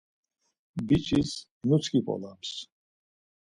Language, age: Laz, 60-69